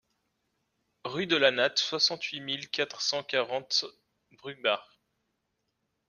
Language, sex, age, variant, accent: French, male, 19-29, Français d'Europe, Français de Suisse